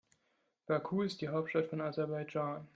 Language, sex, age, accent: German, male, 19-29, Deutschland Deutsch